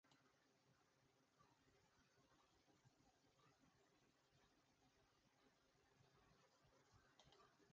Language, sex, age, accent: English, male, 70-79, Scottish English